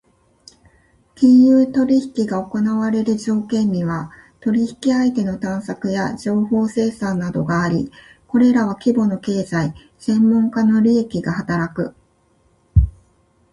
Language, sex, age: Japanese, female, 50-59